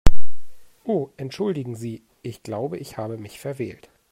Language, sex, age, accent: German, male, 40-49, Deutschland Deutsch